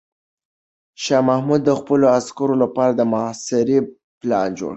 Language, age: Pashto, under 19